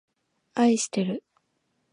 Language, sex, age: Japanese, female, 19-29